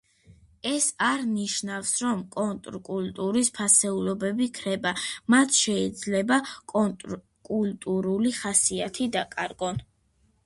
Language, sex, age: Georgian, female, under 19